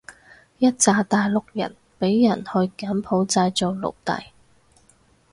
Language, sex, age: Cantonese, female, 30-39